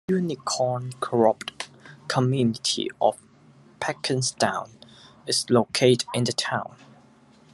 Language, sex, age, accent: English, male, under 19, Hong Kong English